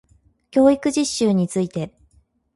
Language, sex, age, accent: Japanese, female, 30-39, 標準語